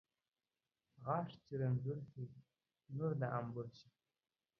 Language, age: Pashto, under 19